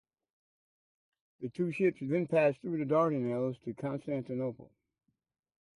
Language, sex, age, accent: English, male, 60-69, United States English